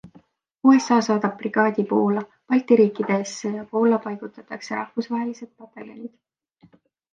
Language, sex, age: Estonian, female, 19-29